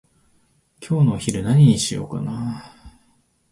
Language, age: Japanese, 19-29